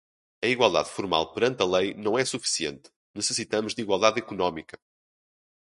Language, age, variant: Portuguese, 19-29, Portuguese (Portugal)